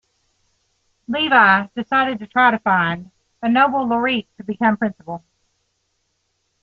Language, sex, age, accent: English, female, 40-49, United States English